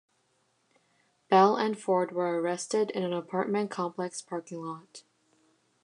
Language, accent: English, United States English